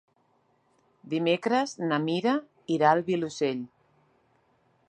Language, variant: Catalan, Central